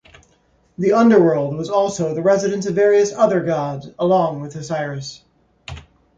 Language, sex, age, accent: English, male, 30-39, United States English